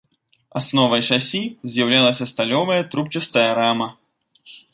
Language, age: Belarusian, 19-29